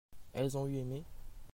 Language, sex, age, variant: French, male, under 19, Français de métropole